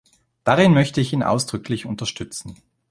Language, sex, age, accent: German, male, 30-39, Schweizerdeutsch